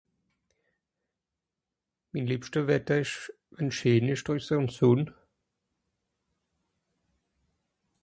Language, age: Swiss German, 30-39